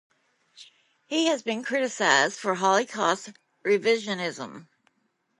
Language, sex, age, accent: English, female, 40-49, United States English